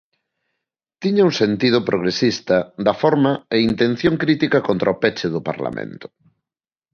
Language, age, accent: Galician, 30-39, Normativo (estándar)